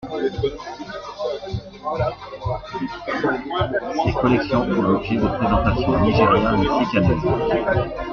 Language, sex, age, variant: French, male, 40-49, Français de métropole